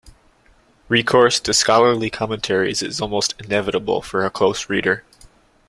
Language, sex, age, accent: English, male, 19-29, United States English